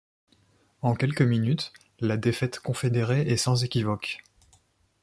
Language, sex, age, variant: French, male, 30-39, Français de métropole